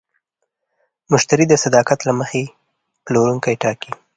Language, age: Pashto, under 19